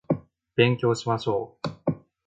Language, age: Japanese, 19-29